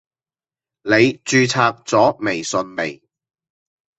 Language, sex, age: Cantonese, male, 40-49